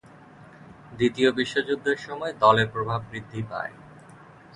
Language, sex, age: Bengali, male, 30-39